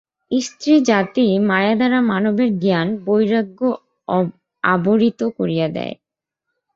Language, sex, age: Bengali, female, 19-29